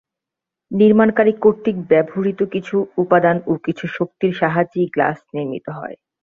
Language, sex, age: Bengali, female, 19-29